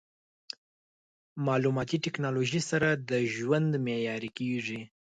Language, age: Pashto, 19-29